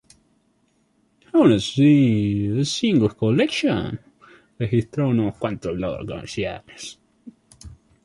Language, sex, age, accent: Spanish, male, 19-29, México